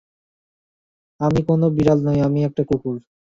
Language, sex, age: Bengali, male, 19-29